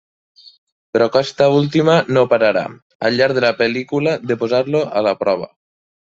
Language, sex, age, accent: Catalan, male, 19-29, valencià